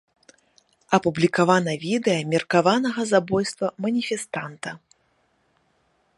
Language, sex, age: Belarusian, female, 30-39